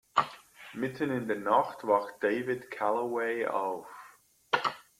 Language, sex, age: German, male, 40-49